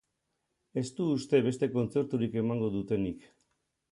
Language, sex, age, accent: Basque, male, 60-69, Mendebalekoa (Araba, Bizkaia, Gipuzkoako mendebaleko herri batzuk)